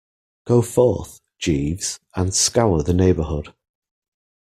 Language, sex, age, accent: English, male, 30-39, England English